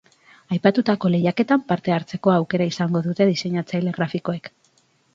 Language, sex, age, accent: Basque, female, 30-39, Mendebalekoa (Araba, Bizkaia, Gipuzkoako mendebaleko herri batzuk)